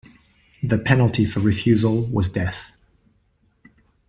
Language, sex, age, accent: English, male, 40-49, United States English